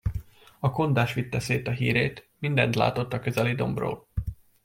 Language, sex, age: Hungarian, male, 19-29